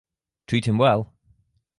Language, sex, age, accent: English, male, 19-29, England English